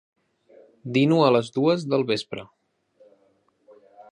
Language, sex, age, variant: Catalan, male, 30-39, Central